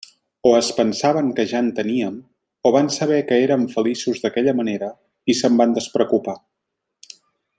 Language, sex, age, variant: Catalan, male, 40-49, Central